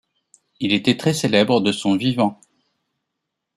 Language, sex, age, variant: French, male, 40-49, Français de métropole